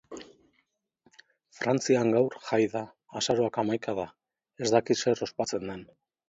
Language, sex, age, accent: Basque, male, 40-49, Mendebalekoa (Araba, Bizkaia, Gipuzkoako mendebaleko herri batzuk)